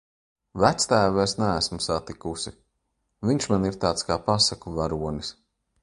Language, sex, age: Latvian, male, 40-49